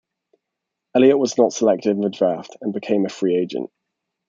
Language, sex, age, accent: English, male, 19-29, England English